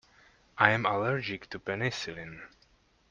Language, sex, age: English, male, 30-39